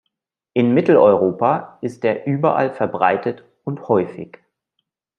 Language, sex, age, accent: German, male, 40-49, Deutschland Deutsch